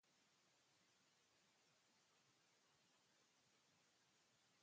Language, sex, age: Spanish, male, under 19